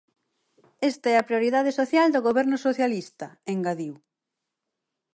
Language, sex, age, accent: Galician, female, 30-39, Oriental (común en zona oriental)